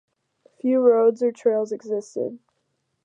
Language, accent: English, United States English